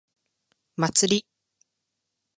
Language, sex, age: Japanese, male, 19-29